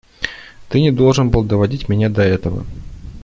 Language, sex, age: Russian, male, 30-39